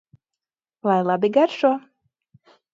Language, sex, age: Latvian, female, 30-39